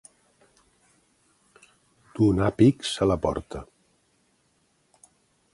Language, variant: Catalan, Central